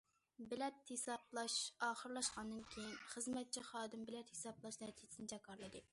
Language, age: Uyghur, 19-29